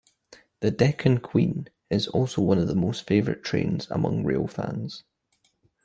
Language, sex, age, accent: English, male, 19-29, Scottish English